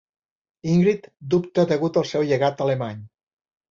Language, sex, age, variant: Catalan, male, 60-69, Central